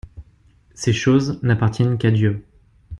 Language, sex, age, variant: French, male, 19-29, Français de métropole